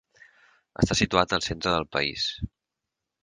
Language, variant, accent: Catalan, Central, Barceloní